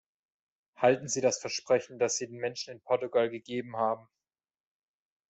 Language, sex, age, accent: German, male, 30-39, Deutschland Deutsch